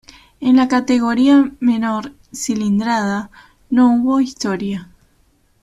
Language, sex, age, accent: Spanish, female, 19-29, Rioplatense: Argentina, Uruguay, este de Bolivia, Paraguay